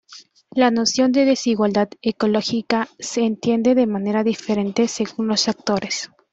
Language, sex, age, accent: Spanish, female, 19-29, España: Norte peninsular (Asturias, Castilla y León, Cantabria, País Vasco, Navarra, Aragón, La Rioja, Guadalajara, Cuenca)